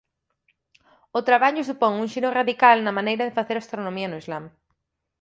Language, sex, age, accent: Galician, female, 19-29, Atlántico (seseo e gheada)